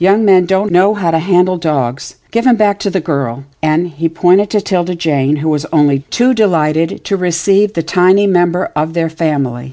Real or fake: real